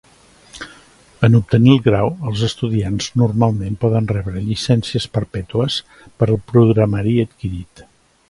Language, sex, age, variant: Catalan, male, 60-69, Central